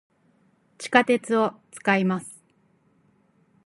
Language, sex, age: Japanese, female, 40-49